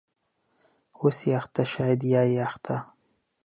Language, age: Pashto, 19-29